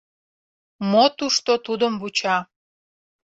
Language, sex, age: Mari, female, 40-49